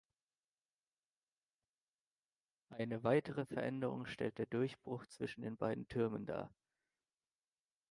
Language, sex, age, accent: German, male, 19-29, Deutschland Deutsch